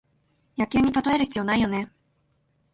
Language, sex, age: Japanese, female, 19-29